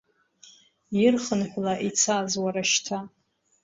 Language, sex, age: Abkhazian, female, 30-39